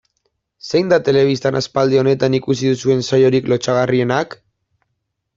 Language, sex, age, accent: Basque, male, 19-29, Mendebalekoa (Araba, Bizkaia, Gipuzkoako mendebaleko herri batzuk)